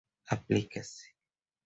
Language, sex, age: Portuguese, male, 30-39